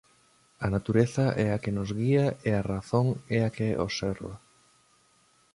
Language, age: Galician, 30-39